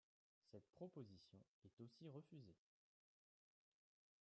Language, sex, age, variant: French, male, 30-39, Français de métropole